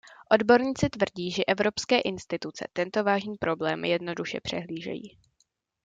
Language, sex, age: Czech, female, under 19